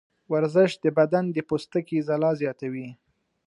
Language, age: Pashto, 19-29